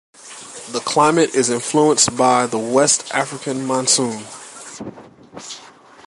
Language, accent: English, United States English